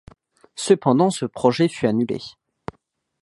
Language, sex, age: French, male, under 19